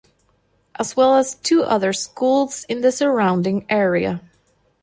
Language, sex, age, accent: English, female, 30-39, United States English